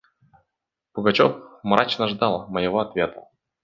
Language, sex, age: Russian, male, 19-29